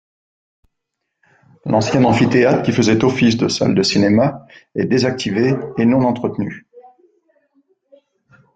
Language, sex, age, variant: French, male, 50-59, Français de métropole